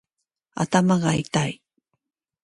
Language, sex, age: Japanese, female, 40-49